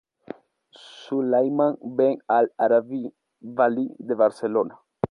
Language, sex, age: Spanish, male, 19-29